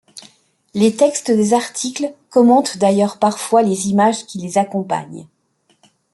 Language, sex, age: French, female, 50-59